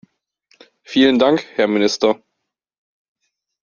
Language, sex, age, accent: German, male, 19-29, Deutschland Deutsch